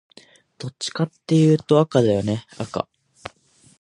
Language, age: Japanese, 19-29